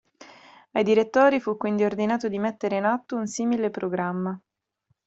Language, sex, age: Italian, female, 19-29